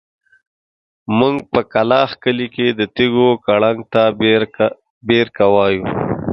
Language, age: Pashto, 30-39